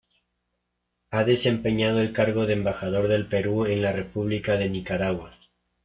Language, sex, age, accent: Spanish, male, under 19, Andino-Pacífico: Colombia, Perú, Ecuador, oeste de Bolivia y Venezuela andina